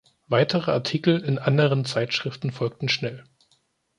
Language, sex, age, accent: German, male, 19-29, Deutschland Deutsch